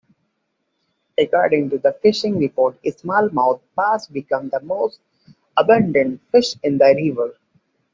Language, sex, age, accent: English, male, 30-39, India and South Asia (India, Pakistan, Sri Lanka)